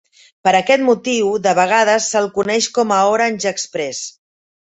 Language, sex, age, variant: Catalan, female, 40-49, Central